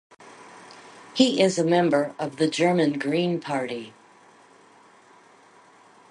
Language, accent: English, United States English